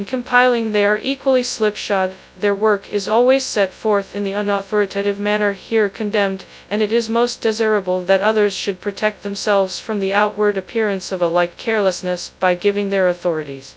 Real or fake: fake